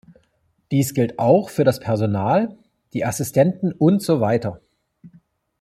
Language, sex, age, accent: German, male, 40-49, Deutschland Deutsch